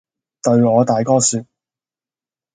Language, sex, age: Cantonese, male, under 19